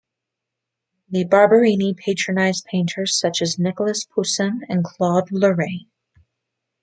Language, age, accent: English, 19-29, United States English